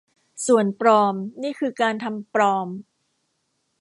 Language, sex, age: Thai, female, 50-59